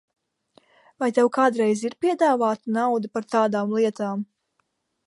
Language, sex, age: Latvian, female, 19-29